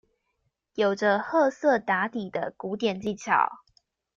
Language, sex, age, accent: Chinese, female, 30-39, 出生地：臺中市